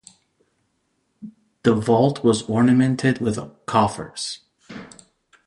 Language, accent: English, Canadian English